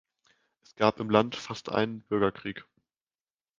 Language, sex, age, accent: German, male, 19-29, Deutschland Deutsch